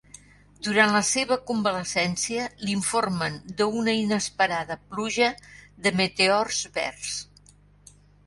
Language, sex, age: Catalan, female, 70-79